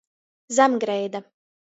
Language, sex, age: Latgalian, female, 19-29